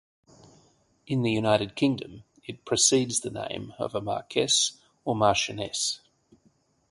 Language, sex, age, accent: English, male, 40-49, Australian English